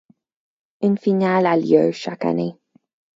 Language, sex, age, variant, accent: French, female, 19-29, Français d'Amérique du Nord, Français du Canada